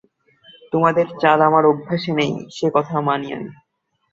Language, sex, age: Bengali, male, 19-29